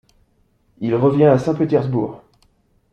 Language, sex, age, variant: French, male, 30-39, Français de métropole